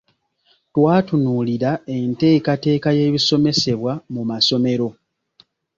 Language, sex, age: Ganda, male, 19-29